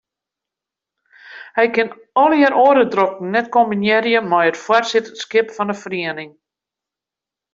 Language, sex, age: Western Frisian, female, 60-69